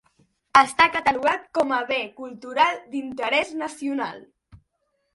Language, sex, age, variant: Catalan, female, 40-49, Central